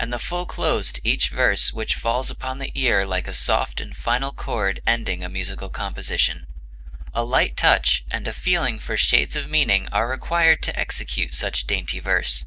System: none